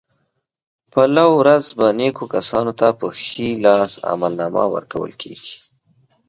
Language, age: Pashto, 30-39